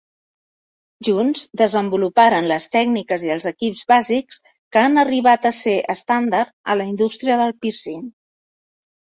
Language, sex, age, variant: Catalan, female, 50-59, Central